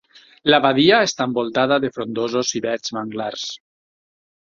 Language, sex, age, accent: Catalan, male, 40-49, valencià